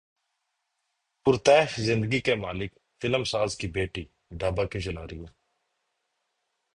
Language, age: Urdu, 30-39